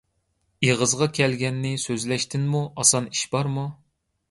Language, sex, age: Uyghur, male, 30-39